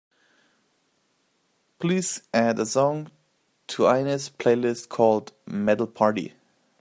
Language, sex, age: English, male, 30-39